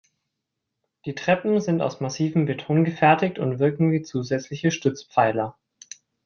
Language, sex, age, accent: German, male, 19-29, Deutschland Deutsch